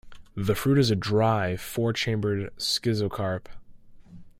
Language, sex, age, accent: English, male, under 19, United States English